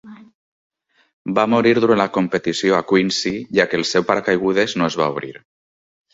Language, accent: Catalan, valencià